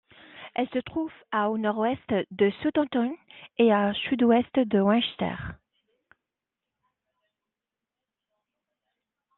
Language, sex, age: French, female, 30-39